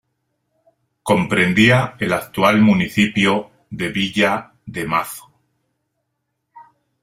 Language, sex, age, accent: Spanish, male, 40-49, España: Norte peninsular (Asturias, Castilla y León, Cantabria, País Vasco, Navarra, Aragón, La Rioja, Guadalajara, Cuenca)